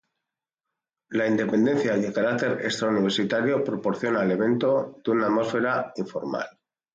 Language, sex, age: Spanish, male, 40-49